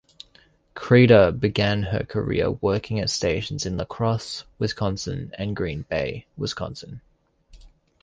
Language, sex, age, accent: English, male, under 19, Australian English